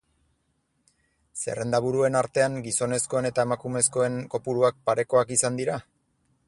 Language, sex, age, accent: Basque, male, 40-49, Erdialdekoa edo Nafarra (Gipuzkoa, Nafarroa)